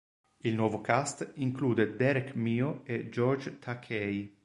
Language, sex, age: Italian, male, 40-49